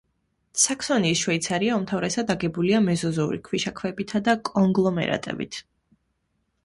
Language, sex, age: Georgian, female, 19-29